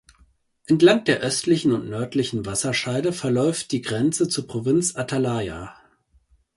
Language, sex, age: German, male, 30-39